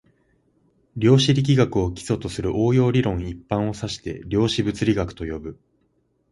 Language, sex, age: Japanese, male, 19-29